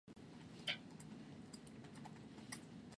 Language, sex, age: Vietnamese, male, 30-39